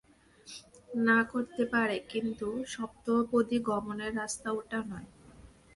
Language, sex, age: Bengali, female, 19-29